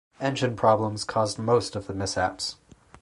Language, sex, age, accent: English, male, 19-29, United States English